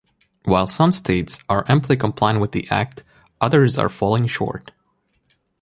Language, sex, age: English, male, 19-29